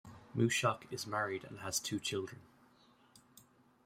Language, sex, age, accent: English, male, 19-29, Irish English